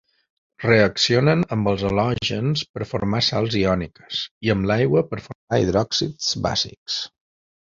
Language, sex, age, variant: Catalan, male, 40-49, Balear